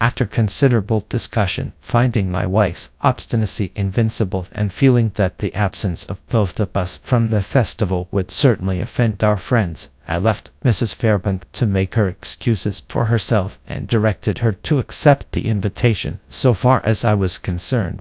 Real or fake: fake